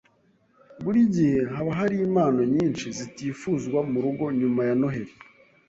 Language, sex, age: Kinyarwanda, male, 19-29